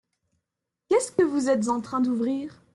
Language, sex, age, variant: French, female, 19-29, Français de métropole